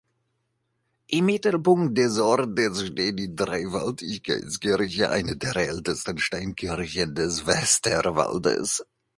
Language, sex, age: German, male, 40-49